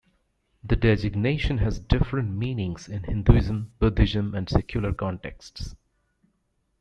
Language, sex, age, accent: English, male, 40-49, United States English